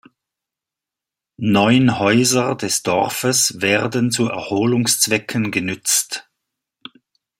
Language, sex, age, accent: German, male, 60-69, Schweizerdeutsch